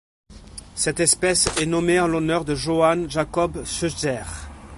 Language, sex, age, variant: French, male, 40-49, Français de métropole